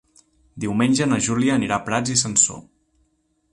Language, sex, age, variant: Catalan, male, 30-39, Central